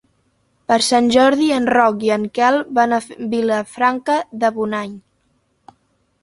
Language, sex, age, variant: Catalan, female, under 19, Central